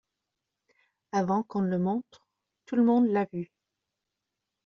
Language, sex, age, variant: French, female, 30-39, Français de métropole